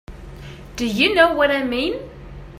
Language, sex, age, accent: English, female, 19-29, England English